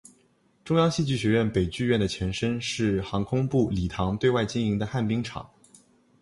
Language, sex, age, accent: Chinese, male, 19-29, 出生地：浙江省